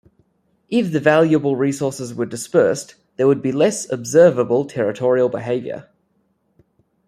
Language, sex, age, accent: English, male, 30-39, Australian English